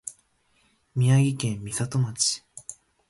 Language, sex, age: Japanese, male, 19-29